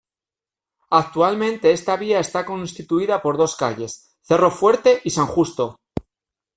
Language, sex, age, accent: Spanish, male, 40-49, España: Norte peninsular (Asturias, Castilla y León, Cantabria, País Vasco, Navarra, Aragón, La Rioja, Guadalajara, Cuenca)